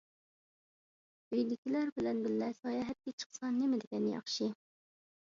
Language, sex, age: Uyghur, female, 19-29